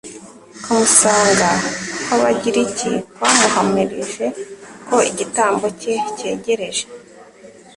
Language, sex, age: Kinyarwanda, female, 19-29